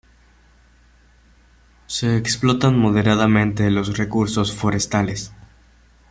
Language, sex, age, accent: Spanish, male, under 19, Caribe: Cuba, Venezuela, Puerto Rico, República Dominicana, Panamá, Colombia caribeña, México caribeño, Costa del golfo de México